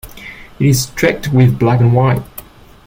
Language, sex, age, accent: English, male, 19-29, England English